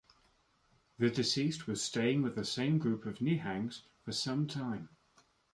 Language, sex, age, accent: English, male, 30-39, England English